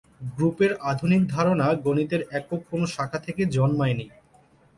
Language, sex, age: Bengali, male, 30-39